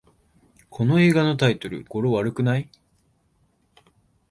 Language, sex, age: Japanese, male, 19-29